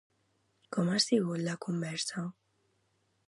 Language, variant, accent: Catalan, Central, central